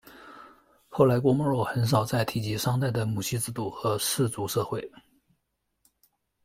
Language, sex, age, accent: Chinese, male, 19-29, 出生地：江苏省